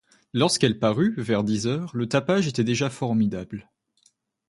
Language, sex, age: French, female, 19-29